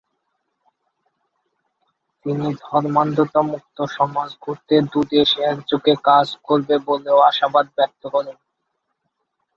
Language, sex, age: Bengali, male, 19-29